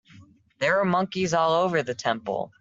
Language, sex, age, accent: English, male, under 19, United States English